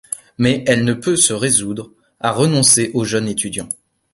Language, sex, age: French, male, 19-29